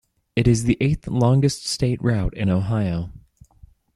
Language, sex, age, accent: English, male, 19-29, United States English